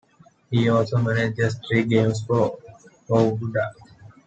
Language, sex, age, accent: English, male, 19-29, India and South Asia (India, Pakistan, Sri Lanka)